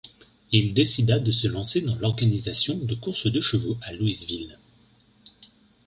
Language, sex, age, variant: French, male, 30-39, Français de métropole